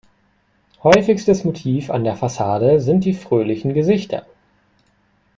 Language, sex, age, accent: German, male, 19-29, Deutschland Deutsch